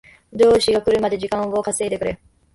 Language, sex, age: Japanese, female, under 19